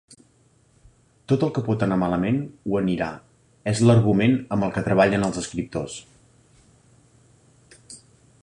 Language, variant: Catalan, Central